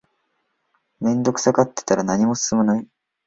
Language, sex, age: Japanese, male, 19-29